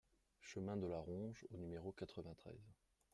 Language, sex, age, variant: French, male, 30-39, Français de métropole